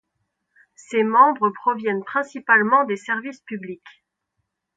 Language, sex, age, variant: French, female, 19-29, Français de métropole